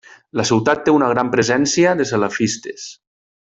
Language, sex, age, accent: Catalan, male, 30-39, valencià